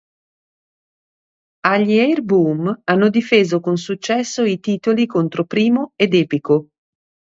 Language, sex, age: Italian, female, 50-59